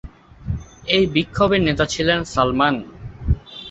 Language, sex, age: Bengali, male, under 19